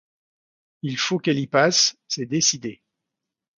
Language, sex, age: French, male, 60-69